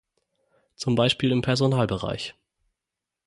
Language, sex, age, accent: German, male, 19-29, Deutschland Deutsch